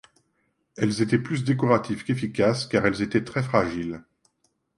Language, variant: French, Français de métropole